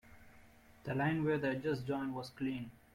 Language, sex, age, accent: English, male, 19-29, India and South Asia (India, Pakistan, Sri Lanka)